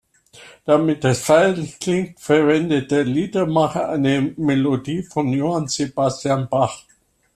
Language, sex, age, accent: German, male, 60-69, Deutschland Deutsch